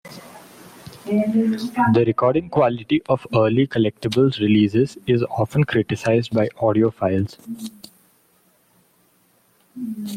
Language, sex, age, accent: English, male, under 19, India and South Asia (India, Pakistan, Sri Lanka)